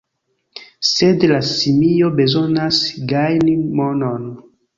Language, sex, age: Esperanto, male, 19-29